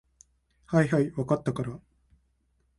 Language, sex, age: Japanese, male, 19-29